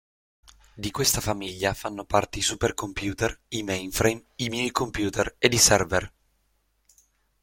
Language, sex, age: Italian, male, 19-29